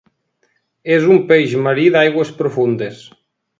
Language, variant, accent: Catalan, Nord-Occidental, nord-occidental